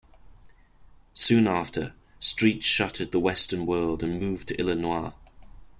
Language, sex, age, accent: English, male, under 19, England English